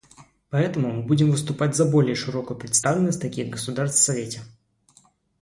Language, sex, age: Russian, male, 19-29